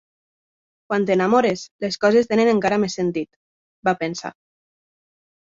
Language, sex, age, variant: Catalan, female, 19-29, Nord-Occidental